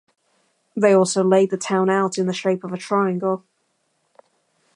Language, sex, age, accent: English, female, 19-29, England English